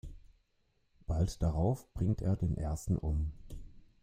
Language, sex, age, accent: German, male, 30-39, Deutschland Deutsch